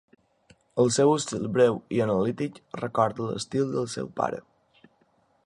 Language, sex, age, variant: Catalan, male, under 19, Balear